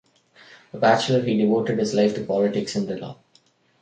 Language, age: English, 19-29